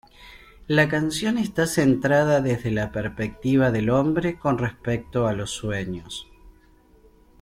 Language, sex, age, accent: Spanish, male, 40-49, Rioplatense: Argentina, Uruguay, este de Bolivia, Paraguay